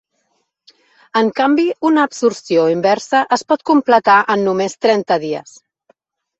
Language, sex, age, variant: Catalan, female, 40-49, Central